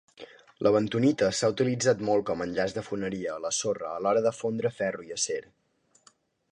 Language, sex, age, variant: Catalan, male, 19-29, Central